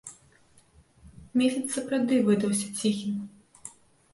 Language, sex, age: Belarusian, female, 19-29